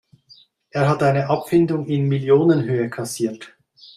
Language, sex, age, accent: German, male, 50-59, Schweizerdeutsch